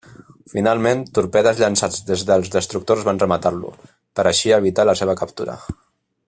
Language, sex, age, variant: Catalan, male, 30-39, Central